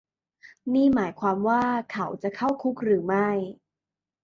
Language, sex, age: Thai, female, 19-29